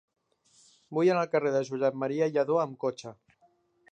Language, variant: Catalan, Central